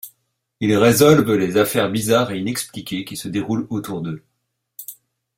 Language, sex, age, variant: French, male, 40-49, Français de métropole